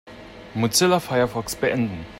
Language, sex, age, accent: German, male, 19-29, Deutschland Deutsch